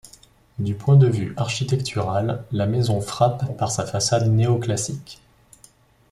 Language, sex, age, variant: French, male, 19-29, Français de métropole